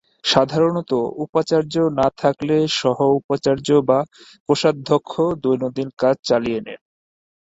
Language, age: Bengali, 30-39